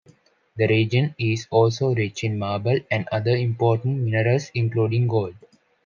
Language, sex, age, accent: English, male, 19-29, India and South Asia (India, Pakistan, Sri Lanka)